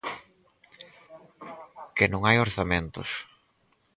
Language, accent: Galician, Normativo (estándar)